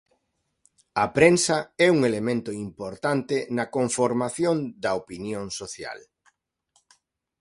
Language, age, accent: Galician, 40-49, Normativo (estándar)